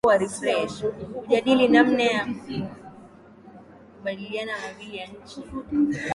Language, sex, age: Swahili, female, 19-29